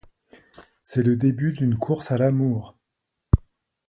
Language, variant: French, Français de métropole